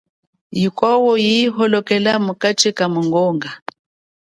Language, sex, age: Chokwe, female, 40-49